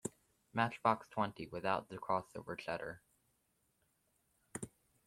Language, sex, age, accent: English, male, under 19, United States English